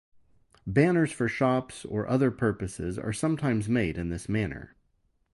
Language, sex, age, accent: English, male, 40-49, United States English